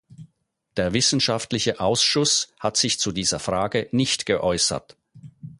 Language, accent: German, Schweizerdeutsch